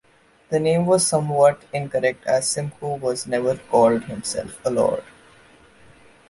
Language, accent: English, India and South Asia (India, Pakistan, Sri Lanka)